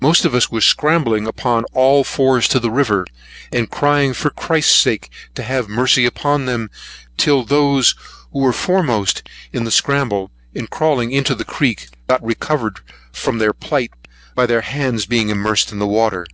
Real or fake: real